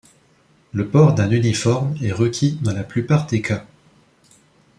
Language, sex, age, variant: French, male, 19-29, Français de métropole